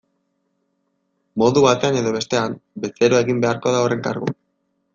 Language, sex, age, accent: Basque, male, 19-29, Erdialdekoa edo Nafarra (Gipuzkoa, Nafarroa)